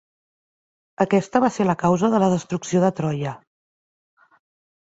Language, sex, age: Catalan, female, 40-49